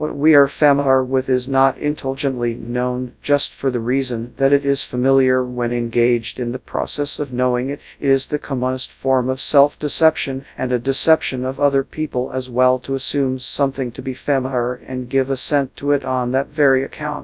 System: TTS, FastPitch